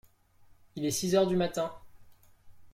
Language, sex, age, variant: French, male, 19-29, Français de métropole